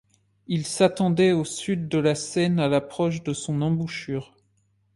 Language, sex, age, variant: French, male, 19-29, Français de métropole